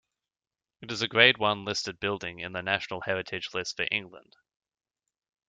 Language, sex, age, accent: English, male, 19-29, Australian English